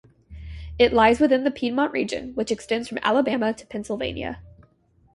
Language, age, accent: English, 19-29, United States English